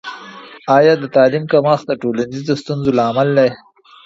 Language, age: Pashto, 19-29